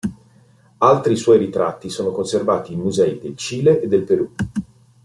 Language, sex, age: Italian, male, 40-49